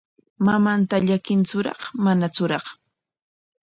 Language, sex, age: Corongo Ancash Quechua, female, 30-39